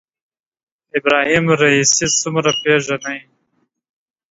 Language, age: Pashto, 19-29